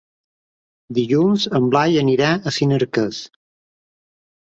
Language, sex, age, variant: Catalan, male, 50-59, Balear